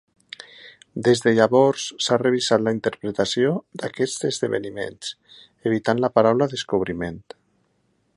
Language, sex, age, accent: Catalan, male, 40-49, valencià